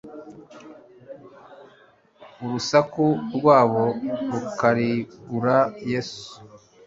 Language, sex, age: Kinyarwanda, male, 40-49